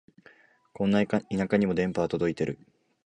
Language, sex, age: Japanese, male, 19-29